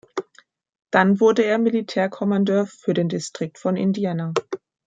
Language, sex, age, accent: German, female, 30-39, Deutschland Deutsch